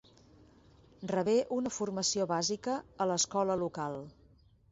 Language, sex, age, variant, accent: Catalan, female, 50-59, Central, central